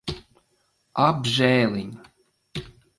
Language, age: Latvian, 40-49